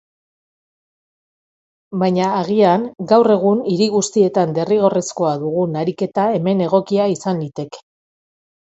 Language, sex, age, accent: Basque, female, 50-59, Mendebalekoa (Araba, Bizkaia, Gipuzkoako mendebaleko herri batzuk)